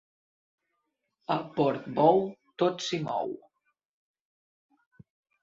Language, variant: Catalan, Central